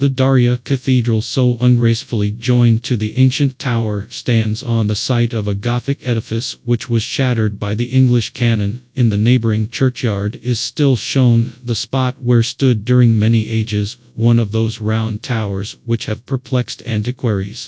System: TTS, FastPitch